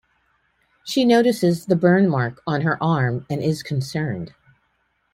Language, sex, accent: English, female, United States English